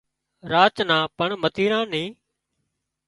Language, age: Wadiyara Koli, 30-39